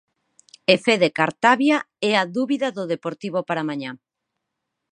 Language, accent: Galician, Normativo (estándar); Neofalante